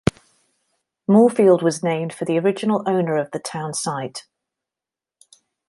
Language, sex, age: English, female, 30-39